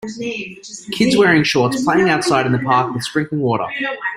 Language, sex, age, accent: English, male, 30-39, Australian English